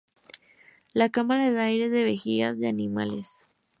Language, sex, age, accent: Spanish, female, 19-29, México